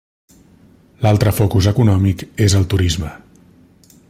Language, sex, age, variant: Catalan, male, 40-49, Central